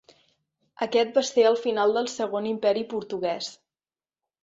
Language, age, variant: Catalan, 19-29, Central